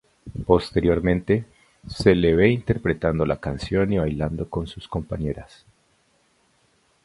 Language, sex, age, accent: Spanish, male, 30-39, Andino-Pacífico: Colombia, Perú, Ecuador, oeste de Bolivia y Venezuela andina